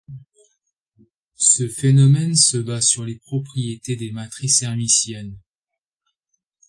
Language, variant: French, Français de métropole